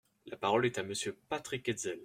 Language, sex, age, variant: French, male, under 19, Français de métropole